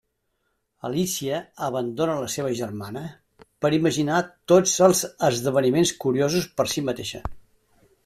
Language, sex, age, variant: Catalan, male, 60-69, Septentrional